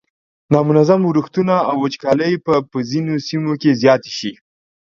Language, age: Pashto, 30-39